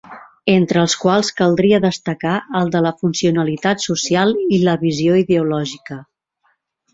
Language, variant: Catalan, Central